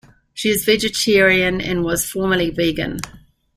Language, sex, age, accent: English, female, 60-69, New Zealand English